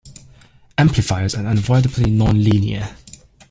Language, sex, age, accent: English, male, 19-29, England English